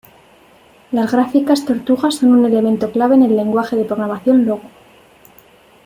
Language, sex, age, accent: Spanish, female, 19-29, España: Centro-Sur peninsular (Madrid, Toledo, Castilla-La Mancha)